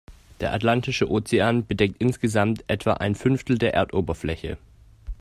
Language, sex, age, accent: German, male, under 19, Deutschland Deutsch